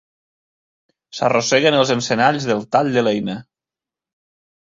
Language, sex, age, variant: Catalan, male, 30-39, Nord-Occidental